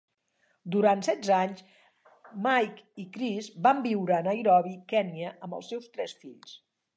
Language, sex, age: Catalan, female, 60-69